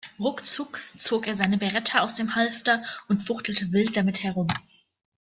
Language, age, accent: German, 19-29, Deutschland Deutsch